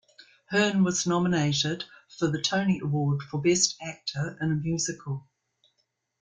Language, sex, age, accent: English, female, 60-69, New Zealand English